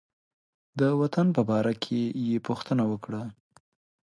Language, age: Pashto, 19-29